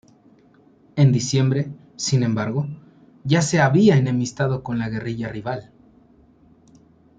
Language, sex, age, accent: Spanish, male, 19-29, México